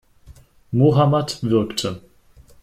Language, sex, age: German, female, 19-29